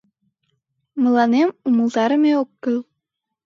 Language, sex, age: Mari, female, under 19